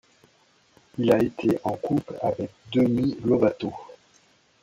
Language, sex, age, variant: French, male, 40-49, Français de métropole